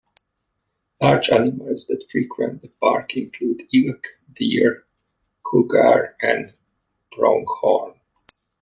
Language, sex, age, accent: English, male, 40-49, United States English